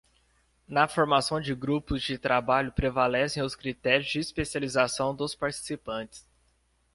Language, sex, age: Portuguese, male, 19-29